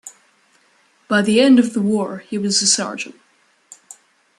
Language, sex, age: English, male, under 19